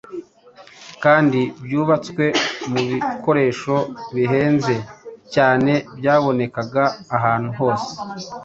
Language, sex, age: Kinyarwanda, male, 30-39